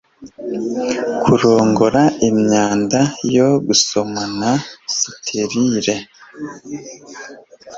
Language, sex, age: Kinyarwanda, male, 19-29